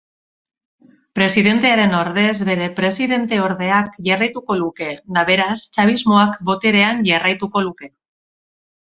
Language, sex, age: Basque, female, 40-49